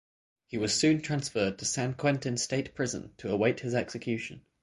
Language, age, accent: English, 19-29, England English; Northern English